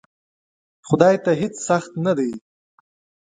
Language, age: Pashto, 19-29